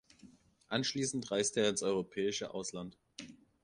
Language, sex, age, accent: German, male, 19-29, Deutschland Deutsch